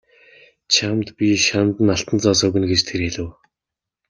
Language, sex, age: Mongolian, male, 30-39